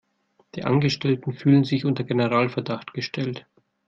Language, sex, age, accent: German, male, 30-39, Deutschland Deutsch